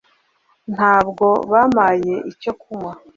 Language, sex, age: Kinyarwanda, male, 40-49